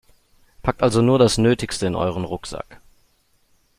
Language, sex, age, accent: German, male, 30-39, Deutschland Deutsch